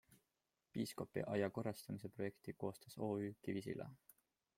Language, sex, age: Estonian, male, 19-29